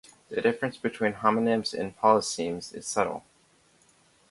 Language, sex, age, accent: English, male, under 19, United States English